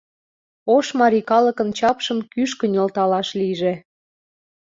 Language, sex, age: Mari, female, 19-29